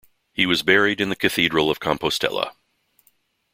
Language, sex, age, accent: English, male, 60-69, United States English